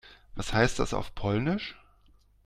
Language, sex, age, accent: German, male, 40-49, Deutschland Deutsch